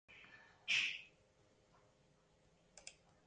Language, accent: Basque, Erdialdekoa edo Nafarra (Gipuzkoa, Nafarroa)